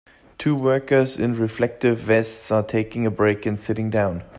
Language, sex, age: English, male, 30-39